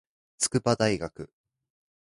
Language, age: Japanese, 19-29